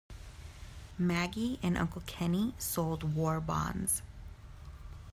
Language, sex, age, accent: English, female, 30-39, United States English